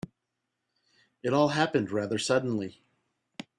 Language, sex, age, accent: English, male, 40-49, United States English